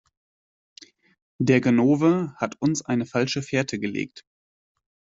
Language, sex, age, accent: German, male, 19-29, Deutschland Deutsch